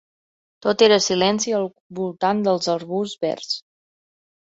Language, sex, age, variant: Catalan, female, 30-39, Central